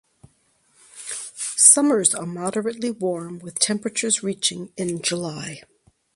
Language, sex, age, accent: English, female, 60-69, United States English